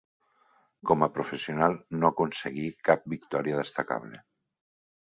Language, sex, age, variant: Catalan, male, 60-69, Central